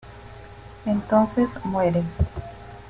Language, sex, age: Spanish, female, 50-59